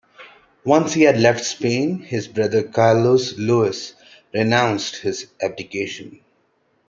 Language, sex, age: English, male, 19-29